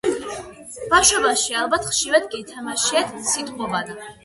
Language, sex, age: Georgian, female, 90+